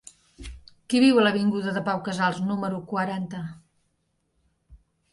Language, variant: Catalan, Nord-Occidental